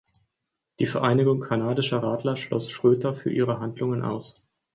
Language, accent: German, Deutschland Deutsch